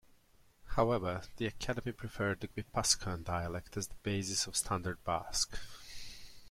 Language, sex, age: English, male, 30-39